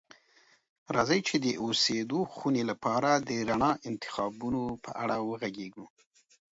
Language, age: Pashto, 40-49